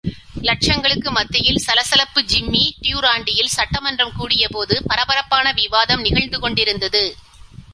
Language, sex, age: Tamil, female, 40-49